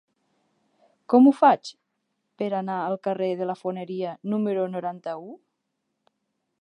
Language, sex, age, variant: Catalan, female, 30-39, Nord-Occidental